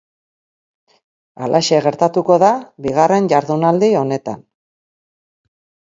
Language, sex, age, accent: Basque, female, 50-59, Mendebalekoa (Araba, Bizkaia, Gipuzkoako mendebaleko herri batzuk)